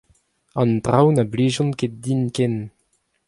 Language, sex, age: Breton, male, 19-29